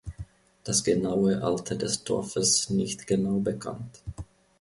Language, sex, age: German, male, 30-39